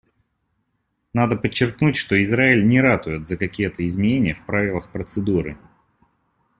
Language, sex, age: Russian, male, 19-29